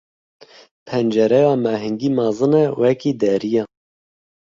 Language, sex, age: Kurdish, male, 30-39